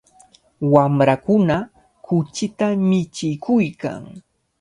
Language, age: Cajatambo North Lima Quechua, 19-29